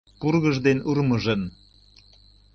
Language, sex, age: Mari, male, 60-69